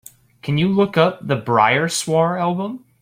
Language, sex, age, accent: English, male, 19-29, United States English